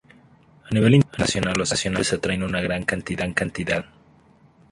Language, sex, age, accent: Spanish, male, 30-39, México